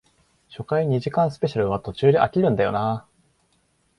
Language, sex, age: Japanese, male, 19-29